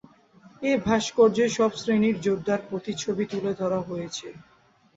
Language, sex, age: Bengali, male, 19-29